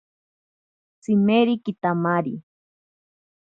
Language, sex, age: Ashéninka Perené, female, 30-39